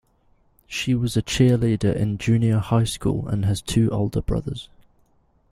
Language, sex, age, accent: English, male, 19-29, England English